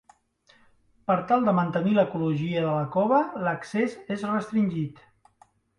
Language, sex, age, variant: Catalan, male, 40-49, Central